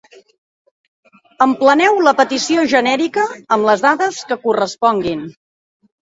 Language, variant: Catalan, Central